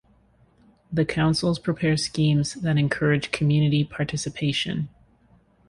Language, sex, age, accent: English, female, 30-39, United States English